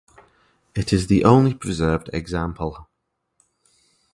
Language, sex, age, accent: English, male, 30-39, England English